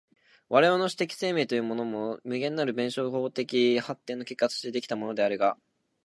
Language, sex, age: Japanese, male, 19-29